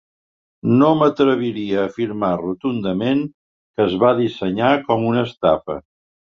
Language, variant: Catalan, Central